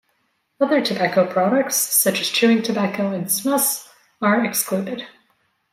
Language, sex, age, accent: English, female, 30-39, Canadian English